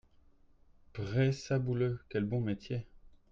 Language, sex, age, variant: French, male, 30-39, Français de métropole